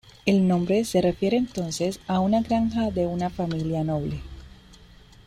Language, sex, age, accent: Spanish, female, 19-29, Andino-Pacífico: Colombia, Perú, Ecuador, oeste de Bolivia y Venezuela andina